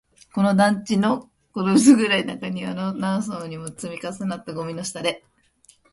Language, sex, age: Japanese, female, under 19